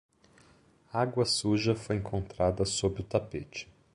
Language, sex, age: Portuguese, male, 30-39